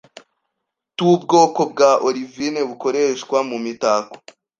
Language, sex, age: Kinyarwanda, male, 19-29